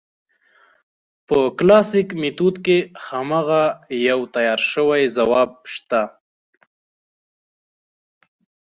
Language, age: Pashto, 19-29